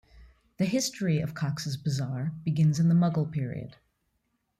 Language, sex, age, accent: English, female, 30-39, United States English